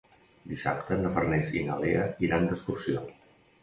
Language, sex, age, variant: Catalan, male, 40-49, Nord-Occidental